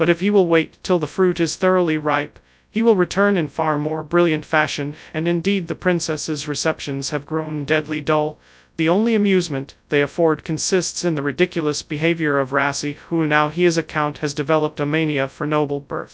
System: TTS, FastPitch